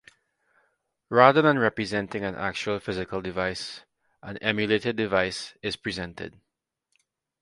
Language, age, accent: English, 30-39, West Indies and Bermuda (Bahamas, Bermuda, Jamaica, Trinidad)